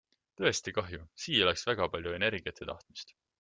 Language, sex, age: Estonian, male, 19-29